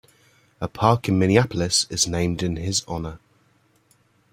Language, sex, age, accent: English, male, 19-29, England English